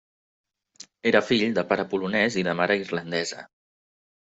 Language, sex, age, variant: Catalan, male, 30-39, Central